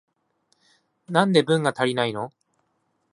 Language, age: Japanese, 40-49